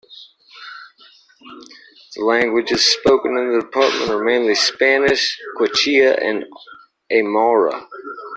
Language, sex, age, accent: English, male, 30-39, United States English